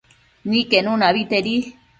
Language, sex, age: Matsés, female, 30-39